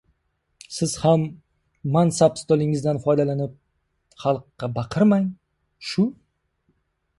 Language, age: Uzbek, 19-29